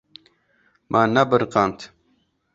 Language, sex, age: Kurdish, male, 19-29